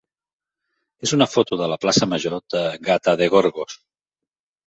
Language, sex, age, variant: Catalan, male, 50-59, Central